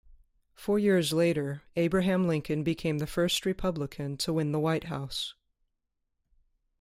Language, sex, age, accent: English, female, 30-39, United States English